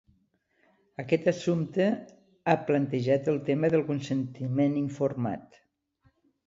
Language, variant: Catalan, Nord-Occidental